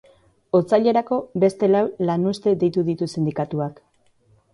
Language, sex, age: Basque, female, 30-39